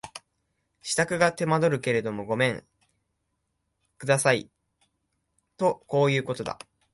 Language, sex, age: Japanese, male, 19-29